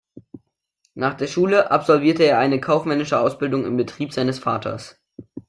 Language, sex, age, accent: German, male, under 19, Deutschland Deutsch